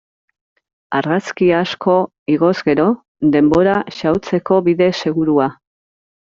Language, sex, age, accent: Basque, female, 40-49, Erdialdekoa edo Nafarra (Gipuzkoa, Nafarroa)